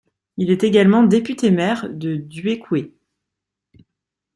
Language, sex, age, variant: French, female, 19-29, Français de métropole